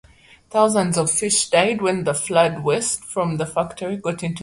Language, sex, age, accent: English, female, 30-39, Southern African (South Africa, Zimbabwe, Namibia)